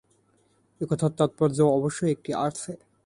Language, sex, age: Bengali, male, 19-29